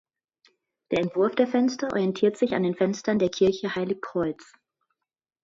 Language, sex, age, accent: German, female, 30-39, Hochdeutsch